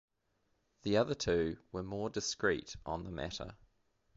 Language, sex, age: English, male, 30-39